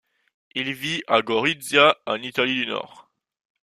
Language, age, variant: French, 19-29, Français de métropole